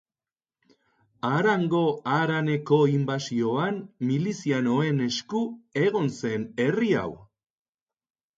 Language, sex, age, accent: Basque, male, 60-69, Erdialdekoa edo Nafarra (Gipuzkoa, Nafarroa)